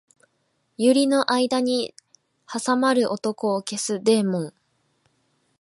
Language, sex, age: Japanese, female, 19-29